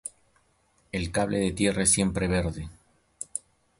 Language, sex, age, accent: Spanish, male, 30-39, Peru